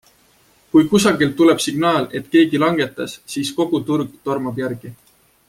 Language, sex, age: Estonian, male, 19-29